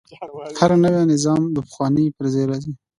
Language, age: Pashto, 19-29